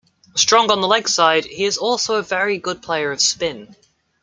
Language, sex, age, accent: English, male, under 19, England English